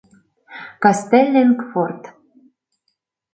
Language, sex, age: Mari, female, 30-39